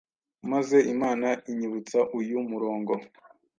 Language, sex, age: Kinyarwanda, male, 19-29